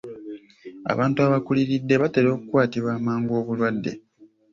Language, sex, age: Ganda, male, 19-29